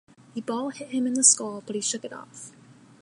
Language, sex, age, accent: English, female, 19-29, United States English